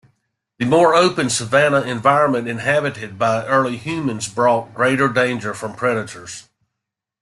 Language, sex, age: English, male, 50-59